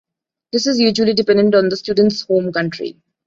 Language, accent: English, India and South Asia (India, Pakistan, Sri Lanka)